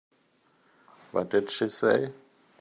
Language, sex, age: English, male, 50-59